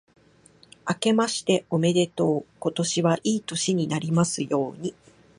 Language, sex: Japanese, female